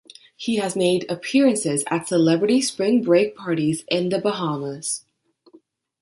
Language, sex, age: English, female, 19-29